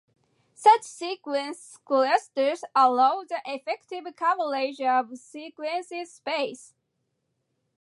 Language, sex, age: English, female, 19-29